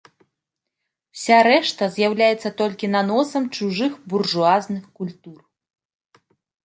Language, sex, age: Belarusian, female, 30-39